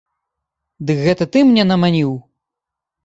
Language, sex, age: Belarusian, male, 19-29